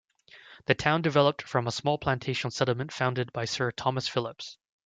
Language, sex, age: English, male, 19-29